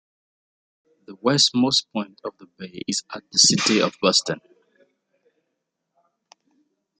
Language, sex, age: English, male, 19-29